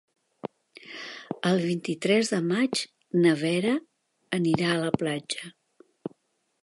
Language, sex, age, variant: Catalan, female, 60-69, Central